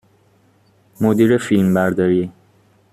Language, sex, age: Persian, male, 19-29